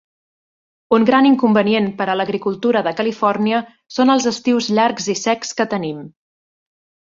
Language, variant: Catalan, Central